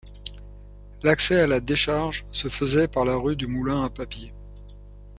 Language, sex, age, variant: French, male, 60-69, Français de métropole